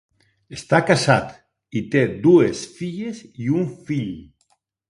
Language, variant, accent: Catalan, Alacantí, aprenent (recent, des del castellà)